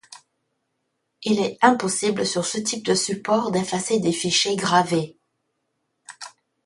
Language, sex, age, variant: French, female, 50-59, Français de métropole